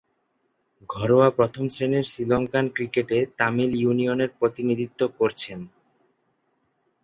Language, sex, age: Bengali, male, 19-29